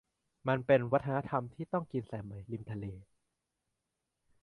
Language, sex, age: Thai, male, 19-29